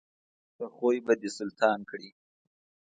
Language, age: Pashto, 30-39